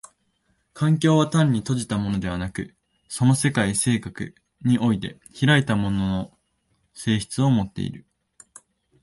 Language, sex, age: Japanese, male, 19-29